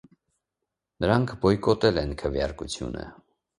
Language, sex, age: Armenian, male, 30-39